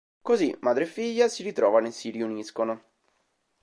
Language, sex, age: Italian, male, 19-29